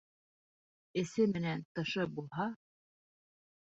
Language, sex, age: Bashkir, female, 30-39